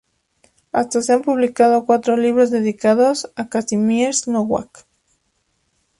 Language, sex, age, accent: Spanish, female, 19-29, México